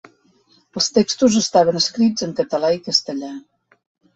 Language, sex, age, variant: Catalan, female, 60-69, Central